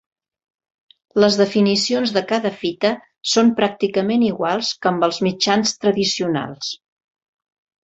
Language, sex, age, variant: Catalan, female, 60-69, Central